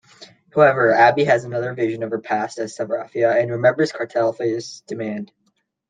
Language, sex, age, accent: English, male, under 19, United States English